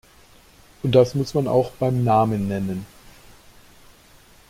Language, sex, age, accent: German, male, 40-49, Deutschland Deutsch